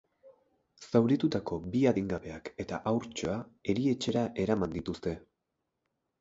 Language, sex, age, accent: Basque, male, 19-29, Erdialdekoa edo Nafarra (Gipuzkoa, Nafarroa)